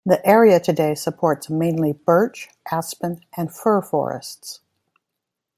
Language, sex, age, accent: English, female, 50-59, United States English